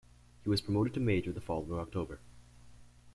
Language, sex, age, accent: English, male, under 19, Canadian English